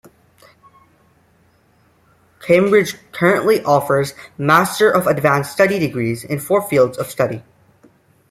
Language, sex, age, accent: English, male, under 19, United States English